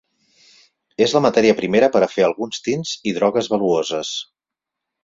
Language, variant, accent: Catalan, Central, Barceloní